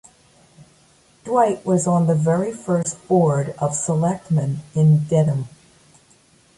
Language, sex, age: English, female, 60-69